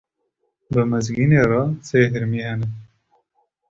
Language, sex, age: Kurdish, male, 19-29